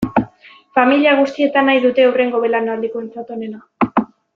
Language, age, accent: Basque, under 19, Mendebalekoa (Araba, Bizkaia, Gipuzkoako mendebaleko herri batzuk)